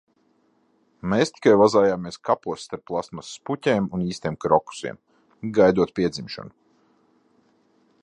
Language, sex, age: Latvian, male, 40-49